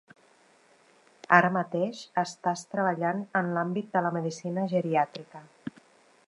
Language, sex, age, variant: Catalan, female, 50-59, Central